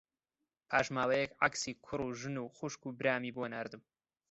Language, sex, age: Central Kurdish, male, 19-29